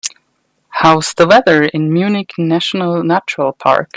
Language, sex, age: English, male, 19-29